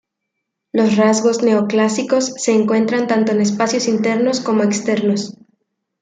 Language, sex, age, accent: Spanish, female, 19-29, México